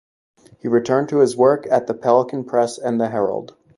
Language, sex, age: English, male, 19-29